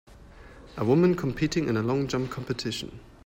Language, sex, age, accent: English, male, 30-39, England English